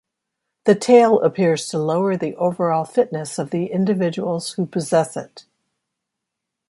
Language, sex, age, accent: English, female, 60-69, United States English